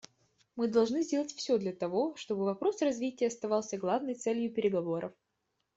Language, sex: Russian, female